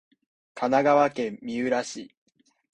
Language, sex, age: Japanese, male, 19-29